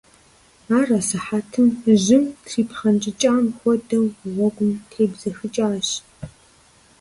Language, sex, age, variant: Kabardian, female, under 19, Адыгэбзэ (Къэбэрдей, Кирил, псоми зэдай)